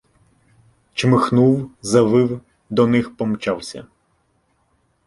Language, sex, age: Ukrainian, male, 19-29